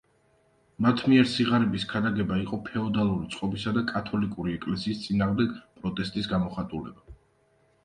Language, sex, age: Georgian, male, 19-29